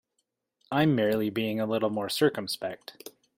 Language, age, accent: English, 19-29, United States English